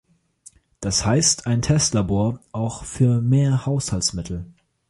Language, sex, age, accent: German, male, under 19, Deutschland Deutsch